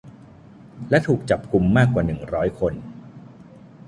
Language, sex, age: Thai, male, 40-49